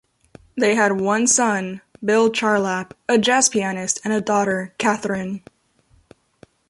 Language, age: English, 19-29